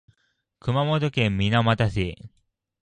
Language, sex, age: Japanese, male, 19-29